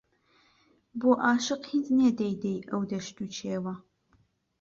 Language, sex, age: Central Kurdish, female, 19-29